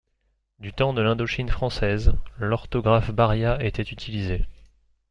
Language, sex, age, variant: French, male, 19-29, Français de métropole